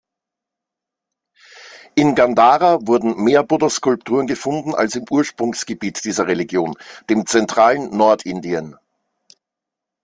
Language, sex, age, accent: German, male, 40-49, Österreichisches Deutsch